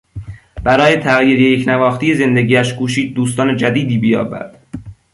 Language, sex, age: Persian, male, under 19